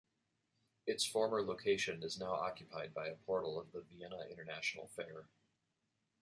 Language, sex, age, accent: English, male, 40-49, United States English